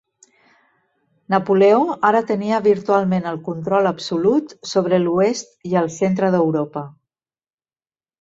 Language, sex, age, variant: Catalan, female, 50-59, Central